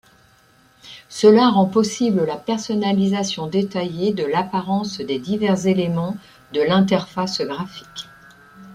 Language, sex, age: French, female, 60-69